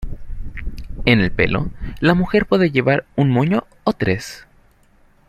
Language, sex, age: Spanish, male, under 19